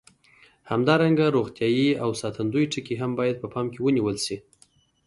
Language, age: Pashto, 30-39